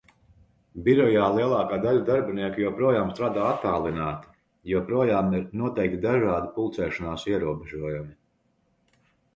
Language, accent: Latvian, Vidzemes